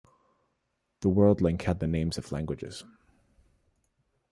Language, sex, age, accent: English, male, 19-29, United States English